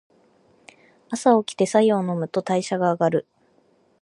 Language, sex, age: Japanese, female, 19-29